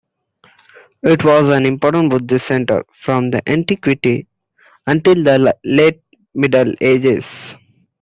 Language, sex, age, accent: English, male, 19-29, India and South Asia (India, Pakistan, Sri Lanka)